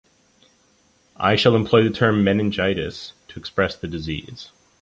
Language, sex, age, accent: English, male, 30-39, United States English